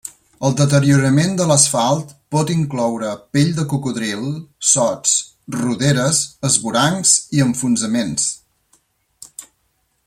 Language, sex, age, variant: Catalan, male, 50-59, Central